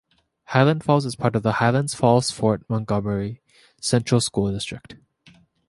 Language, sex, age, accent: English, male, 19-29, Canadian English